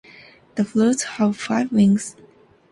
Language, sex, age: English, female, 19-29